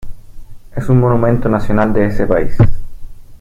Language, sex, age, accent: Spanish, male, 40-49, Caribe: Cuba, Venezuela, Puerto Rico, República Dominicana, Panamá, Colombia caribeña, México caribeño, Costa del golfo de México